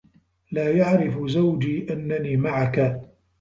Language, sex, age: Arabic, male, 30-39